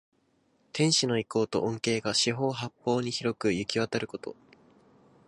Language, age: Japanese, 19-29